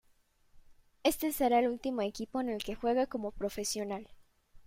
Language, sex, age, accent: Spanish, female, 19-29, México